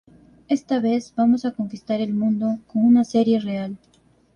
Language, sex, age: Spanish, female, 19-29